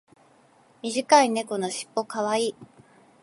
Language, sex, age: Japanese, female, 30-39